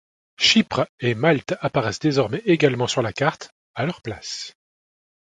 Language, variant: French, Français de métropole